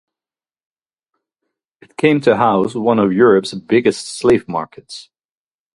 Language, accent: English, Dutch